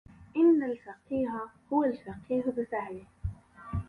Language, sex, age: Arabic, female, under 19